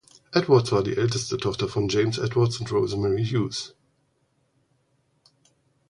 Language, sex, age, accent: German, male, 40-49, Deutschland Deutsch